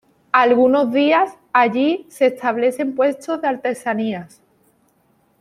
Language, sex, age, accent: Spanish, female, 19-29, España: Sur peninsular (Andalucia, Extremadura, Murcia)